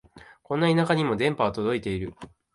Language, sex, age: Japanese, male, 19-29